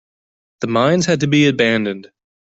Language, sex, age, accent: English, male, 30-39, United States English